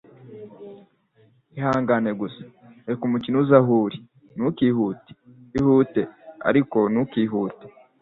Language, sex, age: Kinyarwanda, male, under 19